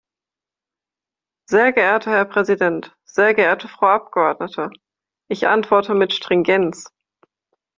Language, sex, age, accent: German, female, 19-29, Deutschland Deutsch